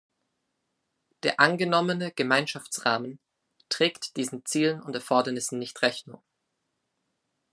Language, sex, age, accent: German, male, under 19, Österreichisches Deutsch